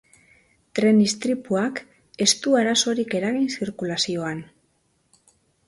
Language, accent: Basque, Mendebalekoa (Araba, Bizkaia, Gipuzkoako mendebaleko herri batzuk)